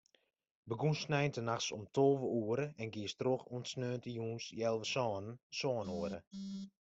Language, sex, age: Western Frisian, male, 19-29